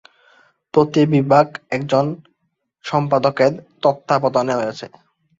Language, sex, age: Bengali, male, 19-29